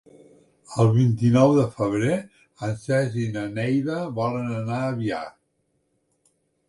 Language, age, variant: Catalan, 60-69, Central